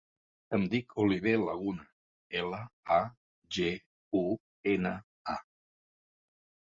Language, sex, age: Catalan, male, 50-59